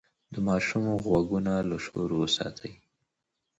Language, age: Pashto, 30-39